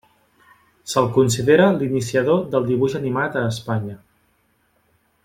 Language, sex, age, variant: Catalan, male, 30-39, Central